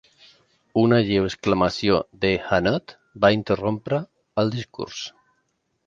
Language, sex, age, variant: Catalan, male, 40-49, Central